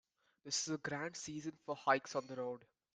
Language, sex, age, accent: English, male, under 19, India and South Asia (India, Pakistan, Sri Lanka)